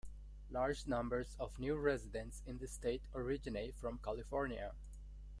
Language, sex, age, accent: English, male, 19-29, United States English